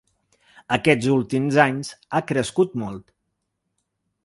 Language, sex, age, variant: Catalan, male, 40-49, Balear